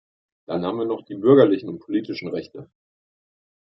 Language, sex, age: German, male, 19-29